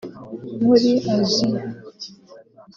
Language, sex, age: Kinyarwanda, female, 19-29